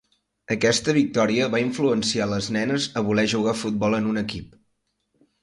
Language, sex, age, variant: Catalan, male, 19-29, Central